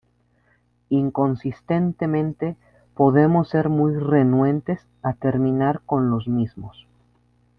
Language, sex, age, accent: Spanish, male, 19-29, México